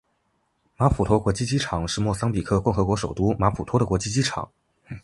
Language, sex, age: Chinese, male, under 19